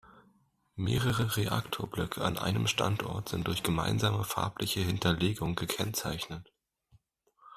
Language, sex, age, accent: German, male, under 19, Deutschland Deutsch